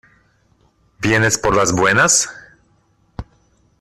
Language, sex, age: Spanish, male, 30-39